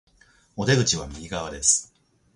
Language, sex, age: Japanese, male, 40-49